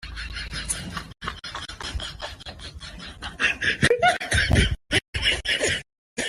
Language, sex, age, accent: Spanish, male, 40-49, Rioplatense: Argentina, Uruguay, este de Bolivia, Paraguay